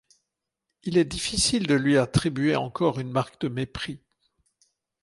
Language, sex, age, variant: French, male, 60-69, Français de métropole